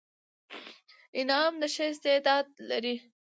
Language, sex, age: Pashto, female, under 19